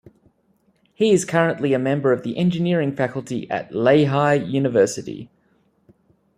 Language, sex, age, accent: English, male, 30-39, Australian English